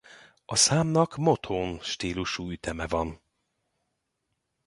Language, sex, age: Hungarian, male, 40-49